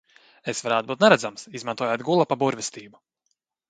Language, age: Latvian, 30-39